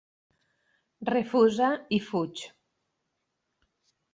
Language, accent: Catalan, valencià